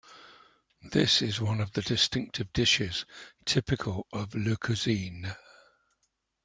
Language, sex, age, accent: English, male, 70-79, England English